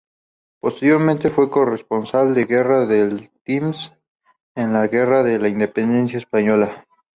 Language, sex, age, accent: Spanish, male, 19-29, México